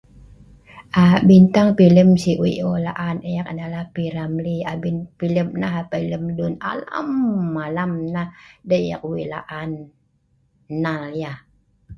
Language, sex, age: Sa'ban, female, 50-59